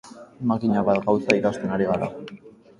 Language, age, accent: Basque, under 19, Mendebalekoa (Araba, Bizkaia, Gipuzkoako mendebaleko herri batzuk)